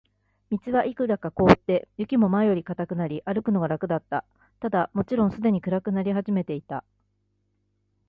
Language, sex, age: Japanese, female, 40-49